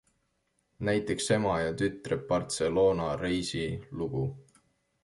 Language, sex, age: Estonian, male, 19-29